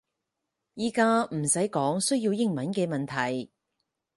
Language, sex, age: Cantonese, female, 30-39